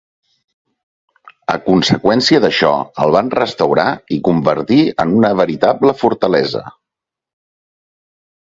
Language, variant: Catalan, Central